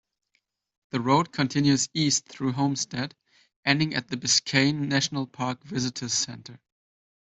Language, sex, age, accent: English, male, 19-29, United States English